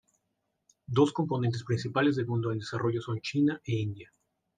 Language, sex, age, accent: Spanish, male, 19-29, México